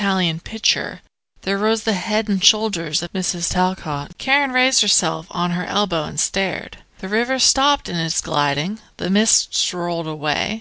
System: none